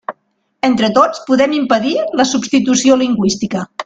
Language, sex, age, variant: Catalan, female, 40-49, Nord-Occidental